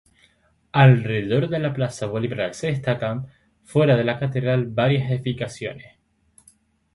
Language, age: Spanish, 19-29